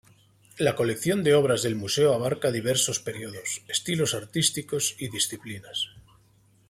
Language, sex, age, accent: Spanish, male, 40-49, España: Norte peninsular (Asturias, Castilla y León, Cantabria, País Vasco, Navarra, Aragón, La Rioja, Guadalajara, Cuenca)